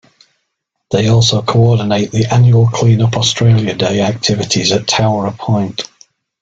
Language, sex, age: English, male, 60-69